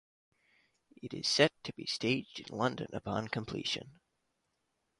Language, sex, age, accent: English, male, under 19, United States English